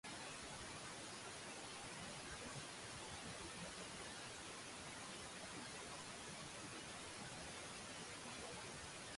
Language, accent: English, England English